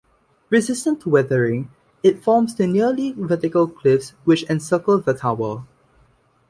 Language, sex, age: English, male, under 19